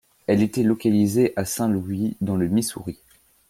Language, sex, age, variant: French, male, under 19, Français de métropole